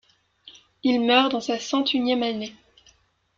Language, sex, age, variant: French, female, 19-29, Français de métropole